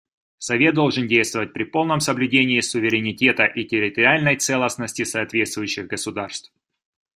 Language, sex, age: Russian, male, 30-39